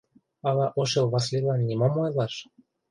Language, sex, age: Mari, male, 19-29